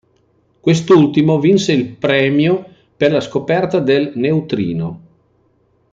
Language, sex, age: Italian, male, 60-69